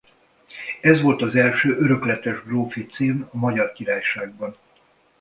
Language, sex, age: Hungarian, male, 60-69